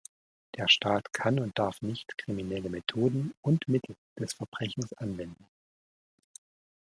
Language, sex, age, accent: German, male, 30-39, Deutschland Deutsch